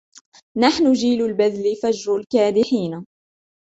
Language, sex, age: Arabic, female, 19-29